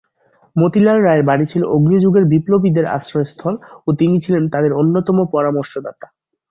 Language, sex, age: Bengali, male, 19-29